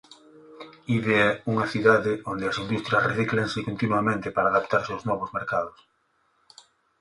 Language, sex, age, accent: Galician, male, 30-39, Normativo (estándar)